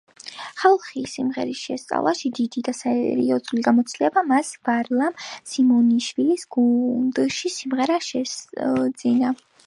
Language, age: Georgian, under 19